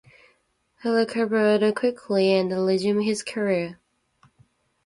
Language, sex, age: English, female, 19-29